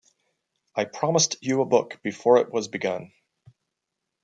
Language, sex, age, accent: English, male, 40-49, United States English